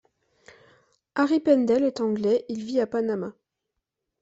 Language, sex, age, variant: French, female, 19-29, Français de métropole